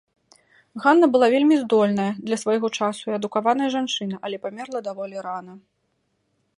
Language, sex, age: Belarusian, female, 30-39